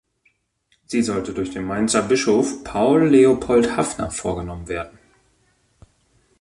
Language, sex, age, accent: German, male, 30-39, Deutschland Deutsch